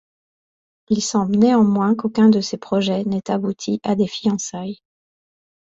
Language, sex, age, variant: French, female, 40-49, Français de métropole